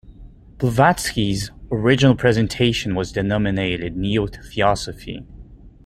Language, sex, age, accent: English, male, 19-29, Canadian English